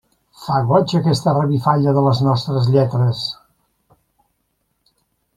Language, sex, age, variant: Catalan, male, 70-79, Central